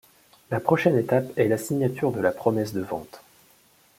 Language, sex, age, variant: French, male, 30-39, Français de métropole